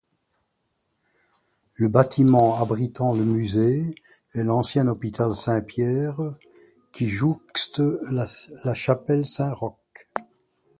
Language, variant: French, Français de métropole